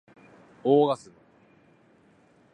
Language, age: Japanese, 30-39